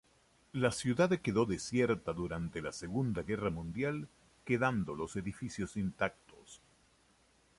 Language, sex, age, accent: Spanish, male, 60-69, Caribe: Cuba, Venezuela, Puerto Rico, República Dominicana, Panamá, Colombia caribeña, México caribeño, Costa del golfo de México